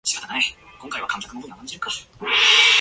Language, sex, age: English, male, 19-29